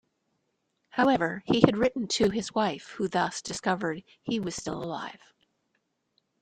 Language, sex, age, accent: English, female, 50-59, Canadian English